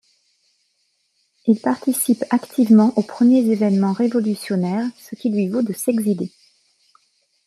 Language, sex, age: French, female, 40-49